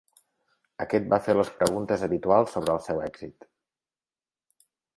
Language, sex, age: Catalan, male, 40-49